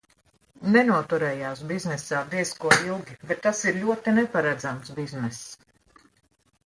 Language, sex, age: Latvian, female, 50-59